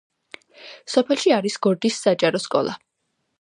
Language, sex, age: Georgian, female, 19-29